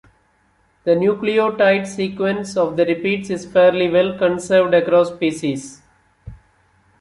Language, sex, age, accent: English, male, 30-39, India and South Asia (India, Pakistan, Sri Lanka)